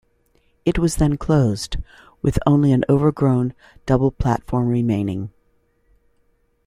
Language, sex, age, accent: English, female, 50-59, United States English